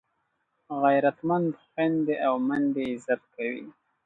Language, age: Pashto, 30-39